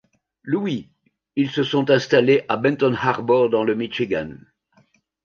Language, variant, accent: French, Français d'Europe, Français de Belgique